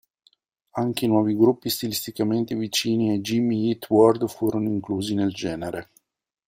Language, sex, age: Italian, male, 30-39